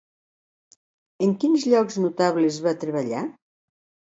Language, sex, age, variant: Catalan, female, 60-69, Nord-Occidental